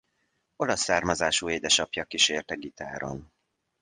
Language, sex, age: Hungarian, male, 40-49